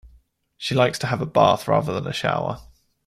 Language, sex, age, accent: English, male, 30-39, England English